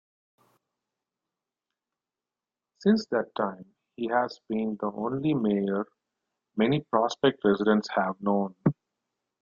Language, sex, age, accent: English, male, 30-39, India and South Asia (India, Pakistan, Sri Lanka)